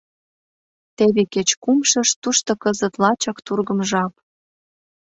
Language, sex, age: Mari, female, 19-29